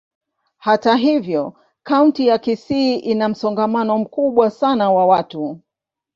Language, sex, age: Swahili, female, 50-59